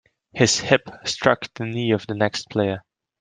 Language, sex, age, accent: English, male, 19-29, England English